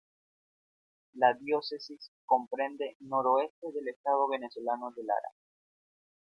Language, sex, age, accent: Spanish, male, 19-29, Caribe: Cuba, Venezuela, Puerto Rico, República Dominicana, Panamá, Colombia caribeña, México caribeño, Costa del golfo de México